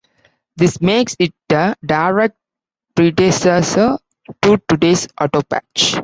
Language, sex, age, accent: English, male, 19-29, India and South Asia (India, Pakistan, Sri Lanka)